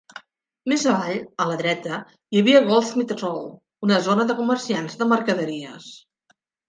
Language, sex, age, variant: Catalan, female, 50-59, Nord-Occidental